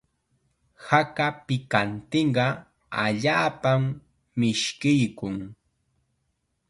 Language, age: Chiquián Ancash Quechua, 19-29